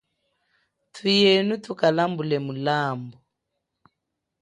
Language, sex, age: Chokwe, female, 19-29